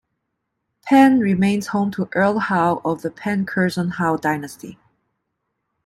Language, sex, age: English, female, 30-39